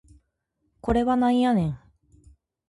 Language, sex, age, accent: Japanese, female, 30-39, 標準語